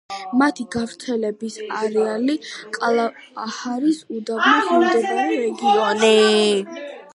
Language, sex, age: Georgian, female, under 19